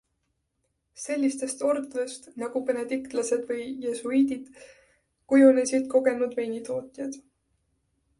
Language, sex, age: Estonian, female, 19-29